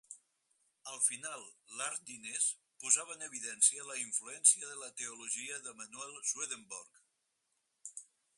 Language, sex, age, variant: Catalan, male, 60-69, Central